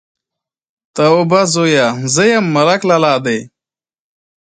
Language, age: Pashto, 19-29